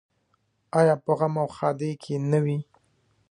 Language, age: Pashto, 19-29